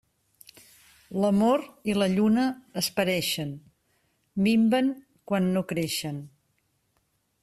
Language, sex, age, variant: Catalan, female, 50-59, Central